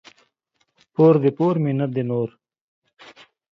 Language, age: Pashto, 19-29